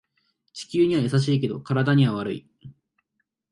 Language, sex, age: Japanese, male, 19-29